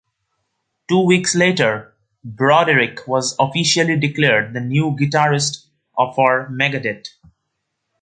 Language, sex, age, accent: English, male, under 19, India and South Asia (India, Pakistan, Sri Lanka)